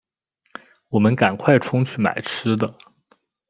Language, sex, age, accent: Chinese, male, 19-29, 出生地：浙江省